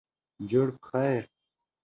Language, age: Pashto, under 19